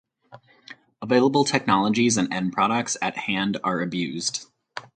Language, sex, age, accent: English, male, 30-39, United States English